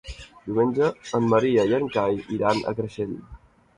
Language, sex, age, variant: Catalan, male, 19-29, Central